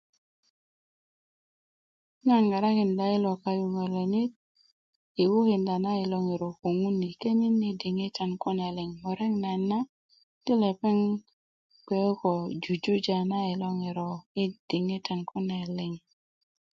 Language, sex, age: Kuku, female, 40-49